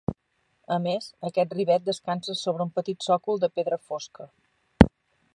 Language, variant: Catalan, Central